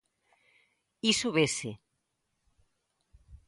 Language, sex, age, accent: Galician, female, 40-49, Atlántico (seseo e gheada)